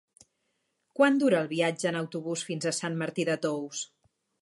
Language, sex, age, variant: Catalan, female, 40-49, Central